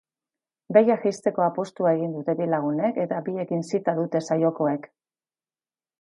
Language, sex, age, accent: Basque, female, 50-59, Mendebalekoa (Araba, Bizkaia, Gipuzkoako mendebaleko herri batzuk)